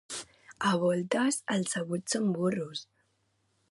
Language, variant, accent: Catalan, Central, central